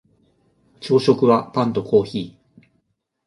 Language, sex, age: Japanese, male, 50-59